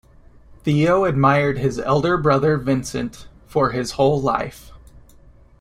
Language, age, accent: English, 30-39, United States English